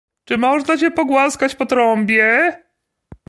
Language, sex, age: Polish, male, 30-39